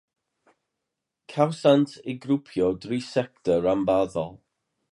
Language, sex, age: Welsh, male, 50-59